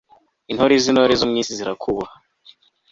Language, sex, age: Kinyarwanda, male, under 19